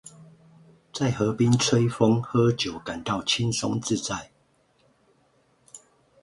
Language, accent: Chinese, 出生地：宜蘭縣